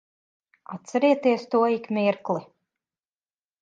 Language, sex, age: Latvian, female, 30-39